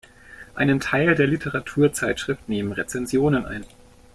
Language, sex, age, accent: German, male, 19-29, Deutschland Deutsch